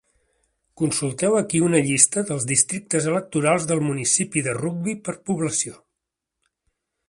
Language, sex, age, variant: Catalan, male, 60-69, Central